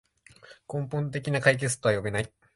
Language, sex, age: Japanese, male, 19-29